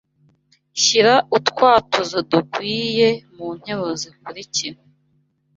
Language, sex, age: Kinyarwanda, female, 19-29